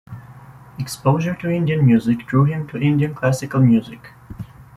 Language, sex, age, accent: English, male, 19-29, United States English